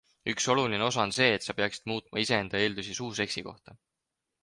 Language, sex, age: Estonian, male, 19-29